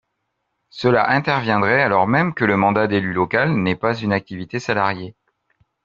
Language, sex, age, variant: French, male, 50-59, Français de métropole